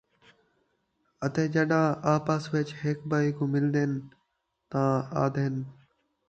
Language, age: Saraiki, under 19